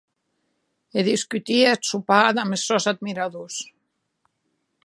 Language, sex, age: Occitan, female, 50-59